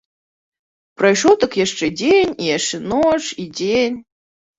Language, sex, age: Belarusian, female, 19-29